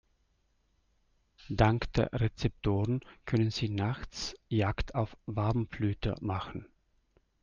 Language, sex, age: German, male, 50-59